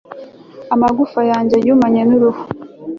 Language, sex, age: Kinyarwanda, female, 19-29